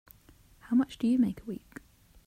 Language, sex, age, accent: English, female, 30-39, England English